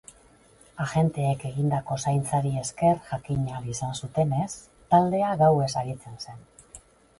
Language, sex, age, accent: Basque, female, 50-59, Mendebalekoa (Araba, Bizkaia, Gipuzkoako mendebaleko herri batzuk)